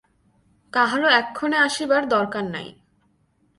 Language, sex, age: Bengali, female, 19-29